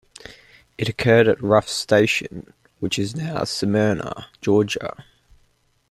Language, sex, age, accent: English, male, 19-29, Australian English